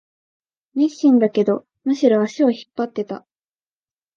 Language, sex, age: Japanese, female, 19-29